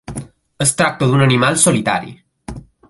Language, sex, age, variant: Catalan, male, under 19, Balear